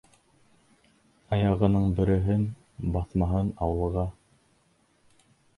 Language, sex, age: Bashkir, male, 19-29